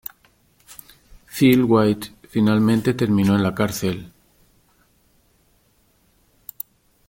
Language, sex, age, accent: Spanish, male, 60-69, España: Centro-Sur peninsular (Madrid, Toledo, Castilla-La Mancha)